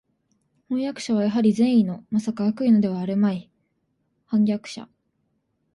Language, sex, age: Japanese, female, 19-29